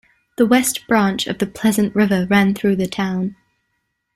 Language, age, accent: English, 19-29, New Zealand English